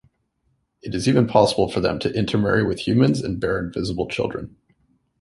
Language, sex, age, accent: English, male, 30-39, Canadian English